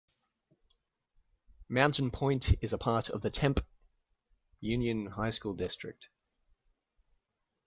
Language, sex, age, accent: English, male, 19-29, Australian English